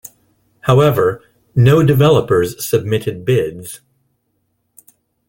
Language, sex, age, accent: English, male, 40-49, United States English